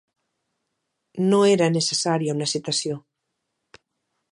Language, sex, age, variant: Catalan, female, 40-49, Nord-Occidental